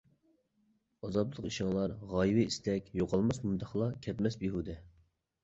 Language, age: Uyghur, 30-39